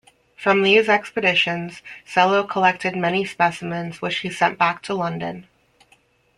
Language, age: English, 30-39